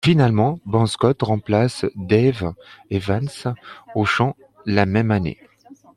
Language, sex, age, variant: French, male, 30-39, Français de métropole